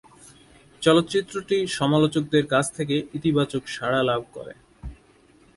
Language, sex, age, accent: Bengali, male, 19-29, Standard Bengali